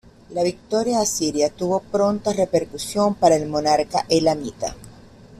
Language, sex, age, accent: Spanish, female, 40-49, Caribe: Cuba, Venezuela, Puerto Rico, República Dominicana, Panamá, Colombia caribeña, México caribeño, Costa del golfo de México